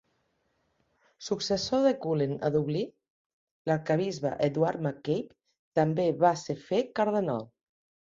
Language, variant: Catalan, Central